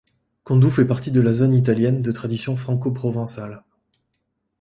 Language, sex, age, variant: French, male, 30-39, Français de métropole